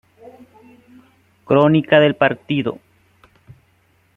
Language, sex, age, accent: Spanish, male, 30-39, Caribe: Cuba, Venezuela, Puerto Rico, República Dominicana, Panamá, Colombia caribeña, México caribeño, Costa del golfo de México